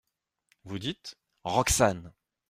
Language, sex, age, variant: French, male, 30-39, Français de métropole